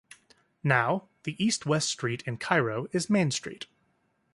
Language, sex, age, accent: English, male, 30-39, United States English